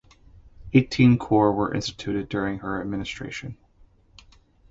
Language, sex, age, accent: English, male, 30-39, United States English